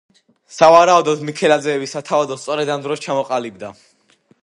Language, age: Georgian, under 19